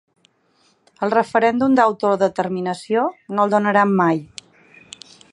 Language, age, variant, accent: Catalan, 30-39, Balear, balear; Palma